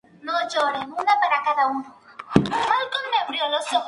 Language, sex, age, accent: Spanish, male, 19-29, México